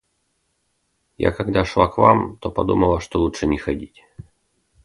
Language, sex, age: Russian, male, 30-39